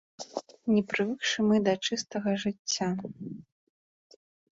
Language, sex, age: Belarusian, female, 30-39